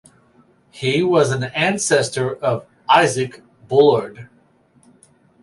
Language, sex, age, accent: English, male, 50-59, United States English